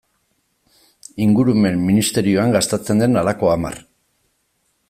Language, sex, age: Basque, male, 50-59